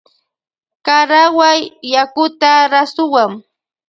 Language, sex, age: Loja Highland Quichua, female, 19-29